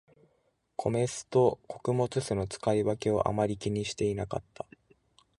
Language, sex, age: Japanese, male, 19-29